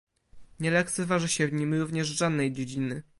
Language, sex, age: Polish, male, under 19